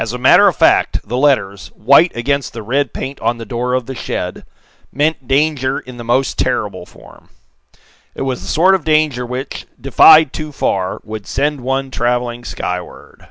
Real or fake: real